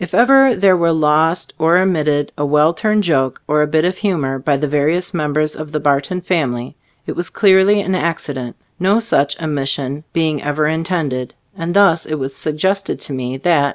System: none